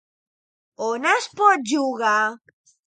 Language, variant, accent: Catalan, Central, central; septentrional